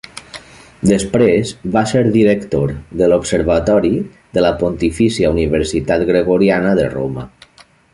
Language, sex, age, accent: Catalan, male, 50-59, valencià